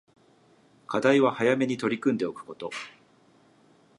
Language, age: Japanese, 40-49